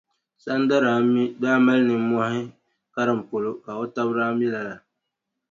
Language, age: Dagbani, 30-39